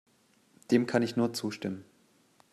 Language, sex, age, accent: German, male, 19-29, Deutschland Deutsch